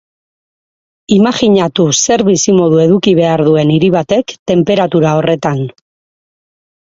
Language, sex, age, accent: Basque, female, 30-39, Mendebalekoa (Araba, Bizkaia, Gipuzkoako mendebaleko herri batzuk)